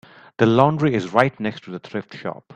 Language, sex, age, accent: English, male, 30-39, India and South Asia (India, Pakistan, Sri Lanka)